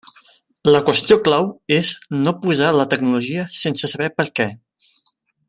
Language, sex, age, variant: Catalan, male, 19-29, Central